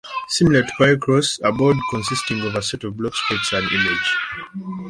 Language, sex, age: English, male, 19-29